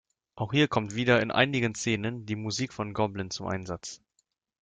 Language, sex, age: German, male, under 19